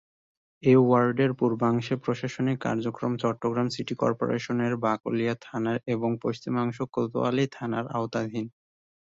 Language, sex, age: Bengali, male, 19-29